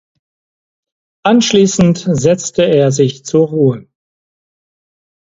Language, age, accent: German, 40-49, Deutschland Deutsch